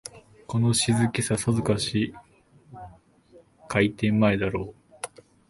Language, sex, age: Japanese, male, 19-29